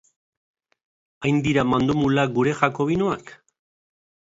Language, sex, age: Basque, male, 60-69